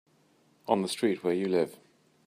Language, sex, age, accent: English, male, 40-49, England English